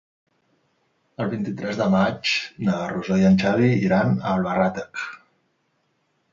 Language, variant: Catalan, Central